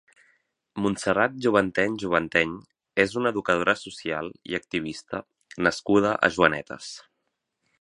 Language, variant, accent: Catalan, Central, Empordanès; Oriental